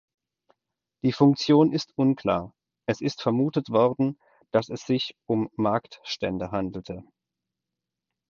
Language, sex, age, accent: German, male, 40-49, Deutschland Deutsch